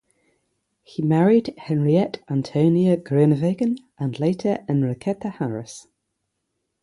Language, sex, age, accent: English, female, 30-39, England English; yorkshire